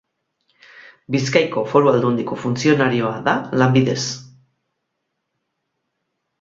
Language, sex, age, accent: Basque, female, 40-49, Mendebalekoa (Araba, Bizkaia, Gipuzkoako mendebaleko herri batzuk)